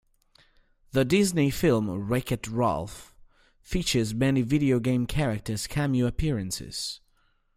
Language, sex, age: English, male, 30-39